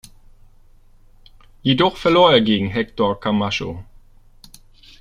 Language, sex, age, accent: German, male, 30-39, Deutschland Deutsch